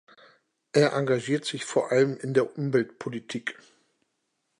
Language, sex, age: German, male, 40-49